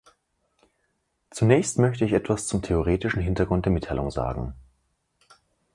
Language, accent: German, Deutschland Deutsch